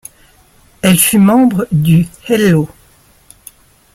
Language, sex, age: French, male, 60-69